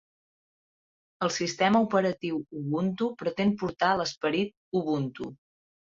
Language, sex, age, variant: Catalan, female, 30-39, Central